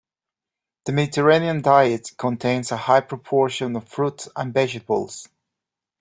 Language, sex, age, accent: English, male, 30-39, Irish English